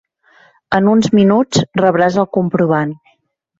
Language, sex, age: Catalan, female, 40-49